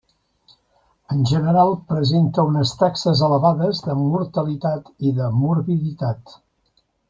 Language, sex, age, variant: Catalan, male, 70-79, Central